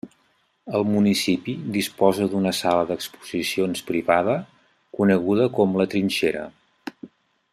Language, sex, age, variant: Catalan, male, 50-59, Central